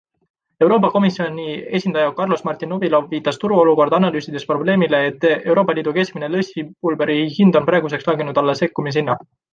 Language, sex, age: Estonian, male, 19-29